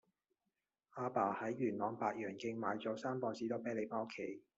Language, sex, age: Cantonese, male, 40-49